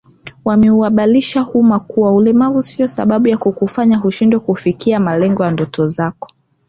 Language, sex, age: Swahili, female, 19-29